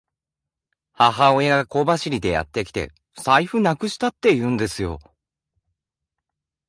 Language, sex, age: Japanese, male, 30-39